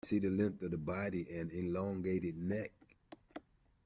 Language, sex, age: English, male, 50-59